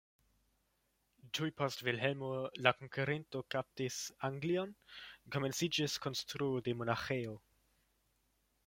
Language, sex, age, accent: Esperanto, male, 19-29, Internacia